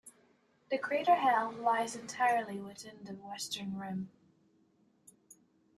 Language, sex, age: English, female, 19-29